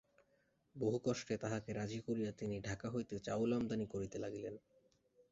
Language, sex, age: Bengali, male, 19-29